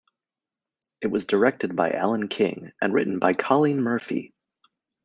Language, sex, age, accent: English, male, 30-39, United States English